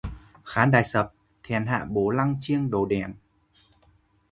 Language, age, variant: Vietnamese, 19-29, Hà Nội